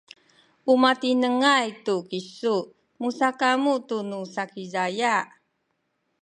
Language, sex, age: Sakizaya, female, 50-59